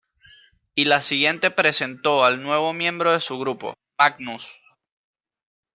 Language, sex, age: Spanish, male, 19-29